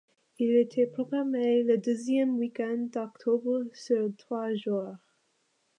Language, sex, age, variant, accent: French, female, 19-29, Français d'Amérique du Nord, Français des États-Unis